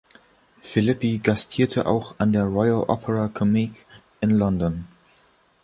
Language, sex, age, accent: German, male, under 19, Deutschland Deutsch